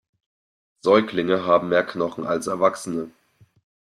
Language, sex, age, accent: German, male, 19-29, Deutschland Deutsch